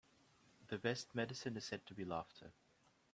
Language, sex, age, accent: English, male, 19-29, England English